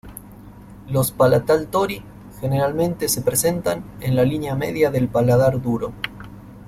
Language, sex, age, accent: Spanish, male, 40-49, Rioplatense: Argentina, Uruguay, este de Bolivia, Paraguay